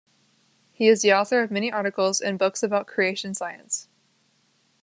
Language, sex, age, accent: English, female, under 19, United States English